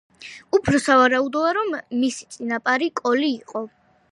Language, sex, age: Georgian, female, under 19